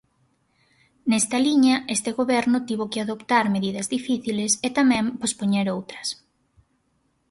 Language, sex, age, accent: Galician, female, 19-29, Central (sen gheada)